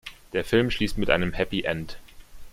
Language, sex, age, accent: German, male, 19-29, Deutschland Deutsch